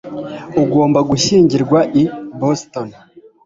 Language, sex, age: Kinyarwanda, male, 19-29